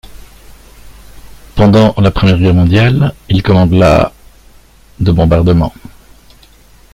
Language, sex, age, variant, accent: French, male, 50-59, Français d'Europe, Français de Belgique